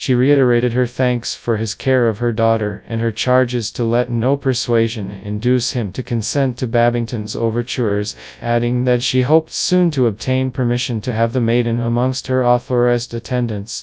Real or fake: fake